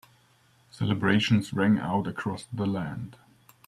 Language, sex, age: English, male, 40-49